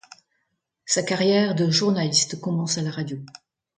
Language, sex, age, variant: French, female, 60-69, Français de métropole